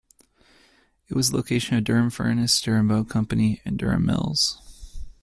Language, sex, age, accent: English, male, 19-29, United States English